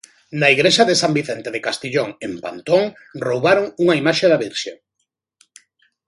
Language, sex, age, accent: Galician, male, 40-49, Normativo (estándar)